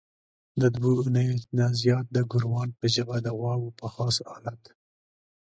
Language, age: Pashto, 19-29